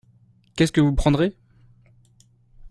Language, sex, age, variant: French, male, under 19, Français de métropole